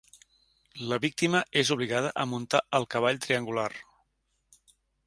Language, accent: Catalan, central; septentrional